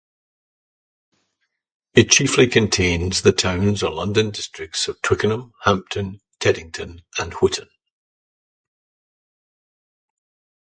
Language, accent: English, Scottish English